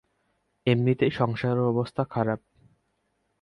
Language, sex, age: Bengali, male, 19-29